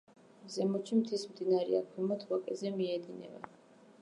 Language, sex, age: Georgian, female, under 19